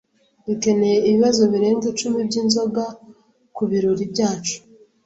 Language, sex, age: Kinyarwanda, female, 19-29